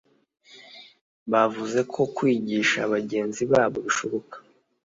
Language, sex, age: Kinyarwanda, male, 19-29